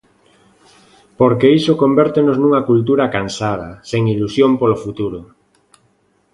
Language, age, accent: Galician, 40-49, Normativo (estándar)